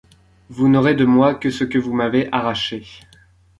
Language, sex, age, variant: French, male, 19-29, Français de métropole